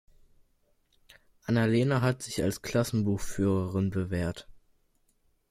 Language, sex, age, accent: German, male, under 19, Deutschland Deutsch